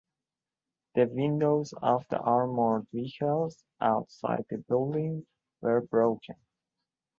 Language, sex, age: English, male, 19-29